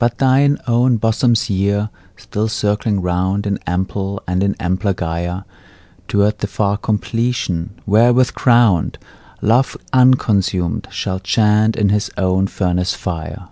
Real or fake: real